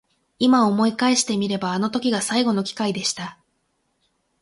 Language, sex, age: Japanese, female, 19-29